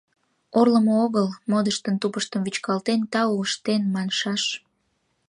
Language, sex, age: Mari, female, under 19